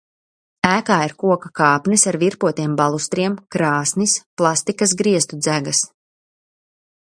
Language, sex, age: Latvian, female, 30-39